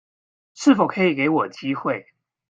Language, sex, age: Chinese, male, 19-29